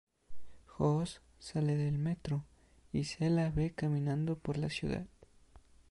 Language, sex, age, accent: Spanish, male, under 19, México